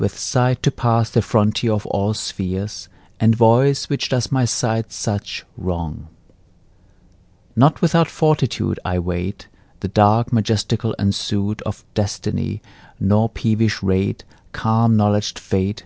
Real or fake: real